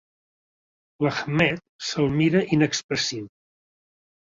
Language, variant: Catalan, Central